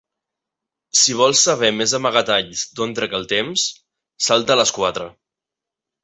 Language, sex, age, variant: Catalan, male, 19-29, Central